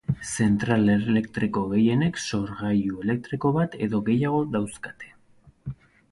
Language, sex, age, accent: Basque, male, 30-39, Mendebalekoa (Araba, Bizkaia, Gipuzkoako mendebaleko herri batzuk)